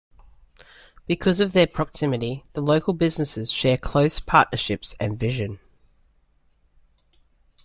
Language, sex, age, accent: English, female, 40-49, Australian English